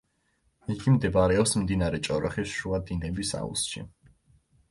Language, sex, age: Georgian, male, 19-29